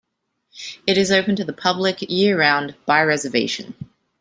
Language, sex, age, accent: English, female, 30-39, Australian English